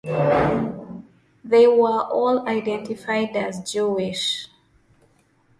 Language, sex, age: English, female, 19-29